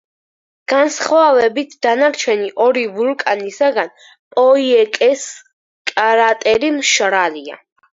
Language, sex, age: Georgian, female, under 19